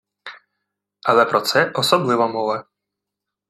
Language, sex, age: Ukrainian, male, 30-39